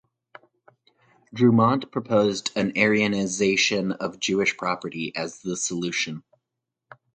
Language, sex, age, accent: English, male, 30-39, United States English